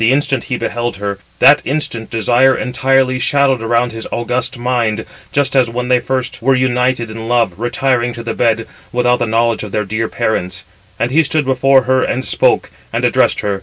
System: none